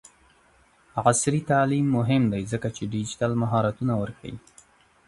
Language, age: Pashto, 19-29